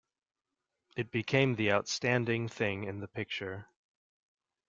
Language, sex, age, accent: English, male, 30-39, United States English